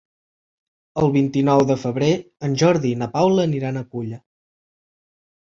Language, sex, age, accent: Catalan, male, 19-29, central; septentrional